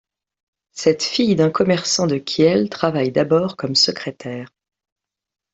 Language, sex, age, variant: French, female, 30-39, Français de métropole